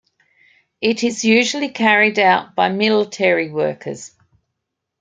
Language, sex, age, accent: English, female, 50-59, Australian English